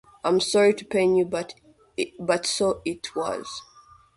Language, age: English, 40-49